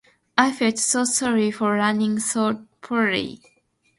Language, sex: English, female